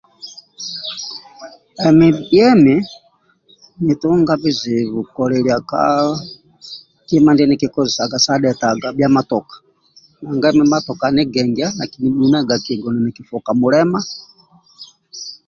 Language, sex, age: Amba (Uganda), male, 60-69